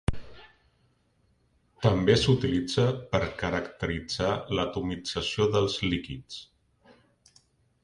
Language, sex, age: Catalan, male, 50-59